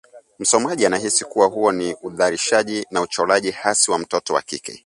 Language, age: Swahili, 30-39